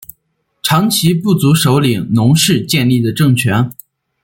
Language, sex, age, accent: Chinese, male, 19-29, 出生地：山西省